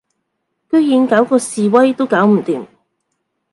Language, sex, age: Cantonese, female, 30-39